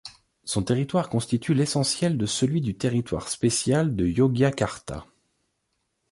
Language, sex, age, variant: French, male, 30-39, Français de métropole